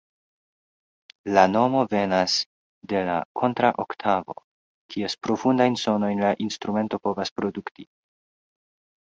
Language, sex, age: Esperanto, male, 19-29